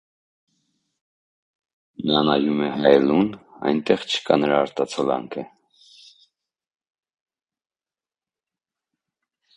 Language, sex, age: Armenian, male, 30-39